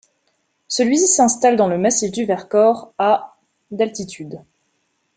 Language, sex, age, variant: French, female, 19-29, Français de métropole